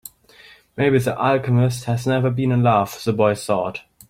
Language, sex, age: English, male, under 19